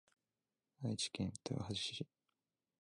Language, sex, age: Japanese, male, 19-29